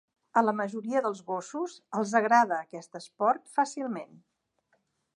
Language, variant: Catalan, Central